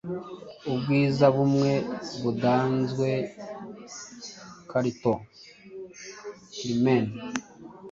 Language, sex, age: Kinyarwanda, male, 40-49